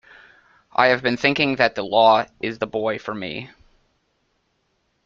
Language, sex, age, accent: English, male, 19-29, United States English